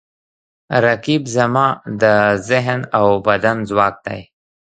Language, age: Pashto, 30-39